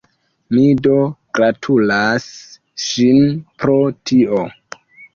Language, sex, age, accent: Esperanto, male, 19-29, Internacia